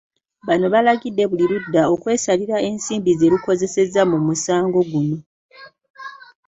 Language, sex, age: Ganda, female, 30-39